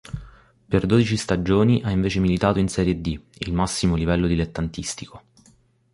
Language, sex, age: Italian, male, 19-29